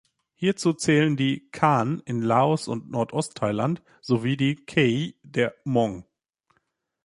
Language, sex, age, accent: German, male, 19-29, Deutschland Deutsch